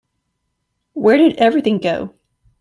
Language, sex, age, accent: English, female, under 19, United States English